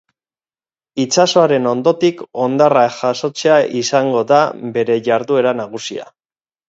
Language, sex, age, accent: Basque, male, 40-49, Mendebalekoa (Araba, Bizkaia, Gipuzkoako mendebaleko herri batzuk)